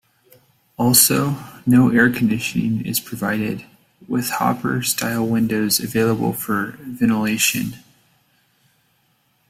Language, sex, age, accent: English, male, 19-29, United States English